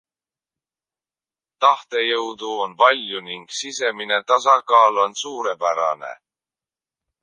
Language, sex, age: Estonian, male, 19-29